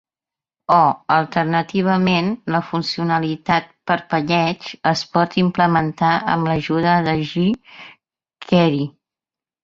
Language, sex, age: Catalan, female, 50-59